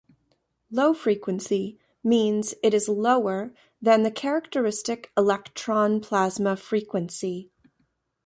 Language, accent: English, United States English